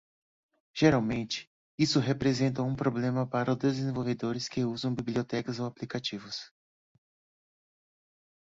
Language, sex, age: Portuguese, male, 30-39